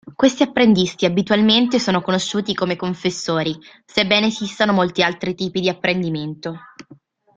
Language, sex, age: Italian, female, 19-29